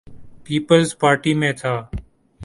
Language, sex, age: Urdu, male, 19-29